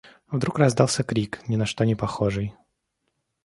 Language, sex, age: Russian, male, 19-29